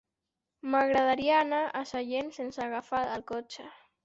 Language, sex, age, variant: Catalan, male, under 19, Central